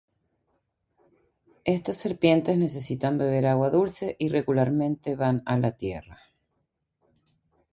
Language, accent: Spanish, Caribe: Cuba, Venezuela, Puerto Rico, República Dominicana, Panamá, Colombia caribeña, México caribeño, Costa del golfo de México